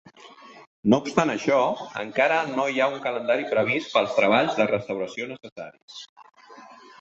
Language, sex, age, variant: Catalan, male, 50-59, Central